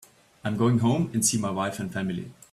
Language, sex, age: English, male, 30-39